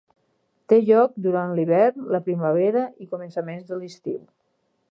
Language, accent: Catalan, valencià